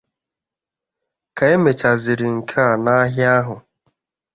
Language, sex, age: Igbo, male, 19-29